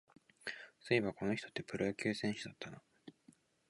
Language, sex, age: Japanese, male, 19-29